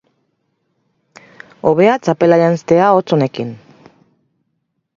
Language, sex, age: Basque, female, 40-49